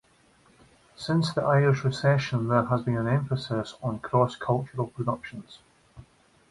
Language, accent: English, Scottish English